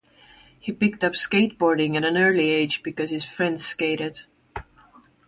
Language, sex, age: English, female, 19-29